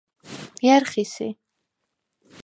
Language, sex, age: Svan, female, 19-29